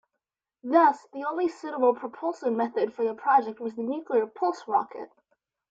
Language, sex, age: English, female, 19-29